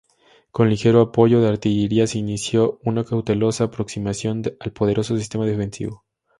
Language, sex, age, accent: Spanish, male, 19-29, México